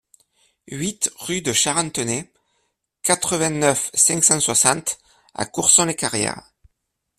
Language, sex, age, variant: French, male, 30-39, Français de métropole